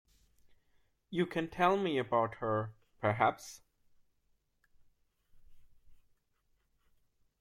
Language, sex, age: English, male, 19-29